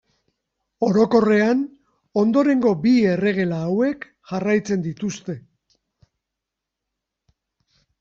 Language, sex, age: Basque, male, 50-59